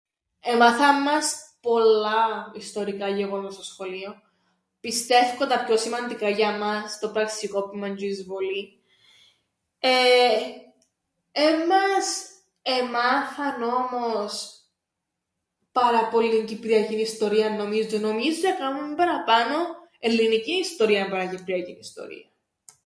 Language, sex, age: Greek, female, 19-29